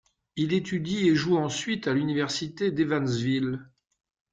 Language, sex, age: French, male, 50-59